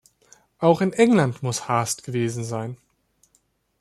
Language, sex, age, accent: German, male, 30-39, Deutschland Deutsch